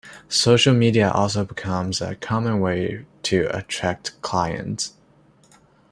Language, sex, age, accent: English, male, under 19, United States English